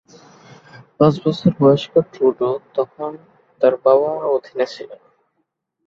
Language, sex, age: Bengali, male, 19-29